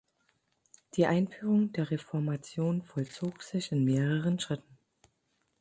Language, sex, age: German, female, 40-49